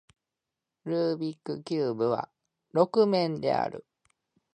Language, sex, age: Japanese, male, 19-29